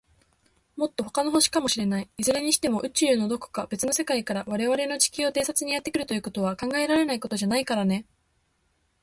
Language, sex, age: Japanese, female, 19-29